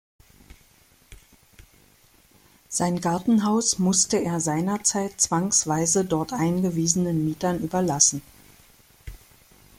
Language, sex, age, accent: German, female, 50-59, Deutschland Deutsch